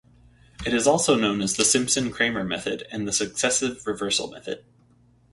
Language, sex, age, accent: English, male, 30-39, United States English